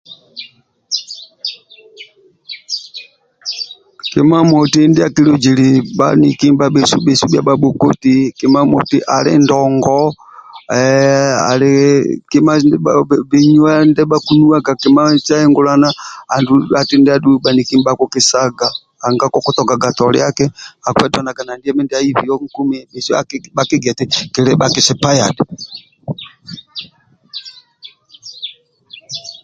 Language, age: Amba (Uganda), 50-59